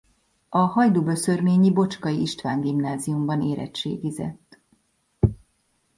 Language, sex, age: Hungarian, female, 40-49